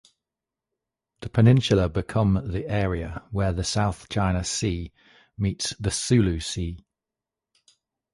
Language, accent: English, England English